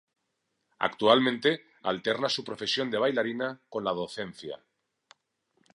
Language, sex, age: Spanish, male, 40-49